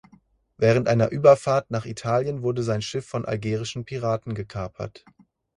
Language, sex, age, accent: German, male, 19-29, Deutschland Deutsch